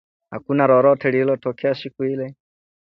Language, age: Swahili, 19-29